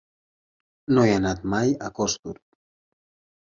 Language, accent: Catalan, valencià